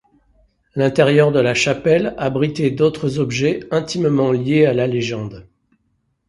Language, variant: French, Français de métropole